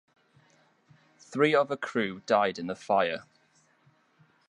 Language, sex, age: English, male, 19-29